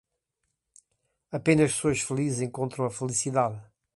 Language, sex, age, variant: Portuguese, male, 50-59, Portuguese (Portugal)